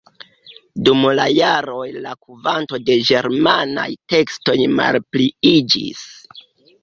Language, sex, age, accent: Esperanto, male, 19-29, Internacia